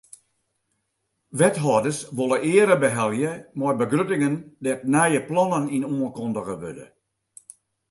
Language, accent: Western Frisian, Klaaifrysk